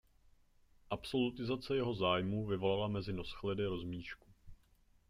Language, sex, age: Czech, male, 19-29